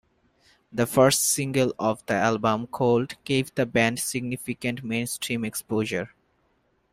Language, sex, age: English, male, 19-29